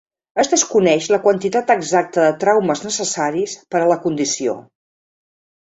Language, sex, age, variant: Catalan, female, 50-59, Central